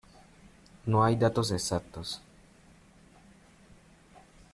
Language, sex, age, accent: Spanish, male, under 19, Andino-Pacífico: Colombia, Perú, Ecuador, oeste de Bolivia y Venezuela andina